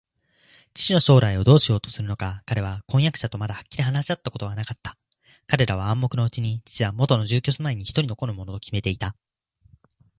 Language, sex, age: Japanese, male, 19-29